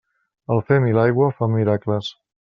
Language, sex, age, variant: Catalan, male, 40-49, Central